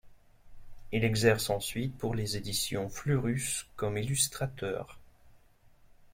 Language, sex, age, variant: French, male, 30-39, Français de métropole